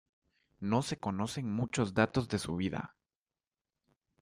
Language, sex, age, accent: Spanish, male, under 19, América central